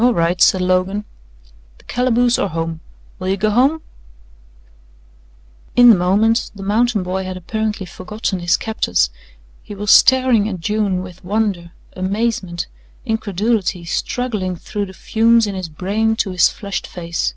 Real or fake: real